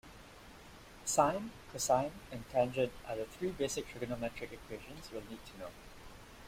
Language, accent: English, Singaporean English